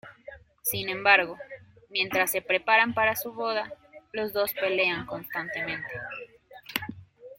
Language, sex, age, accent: Spanish, female, 30-39, México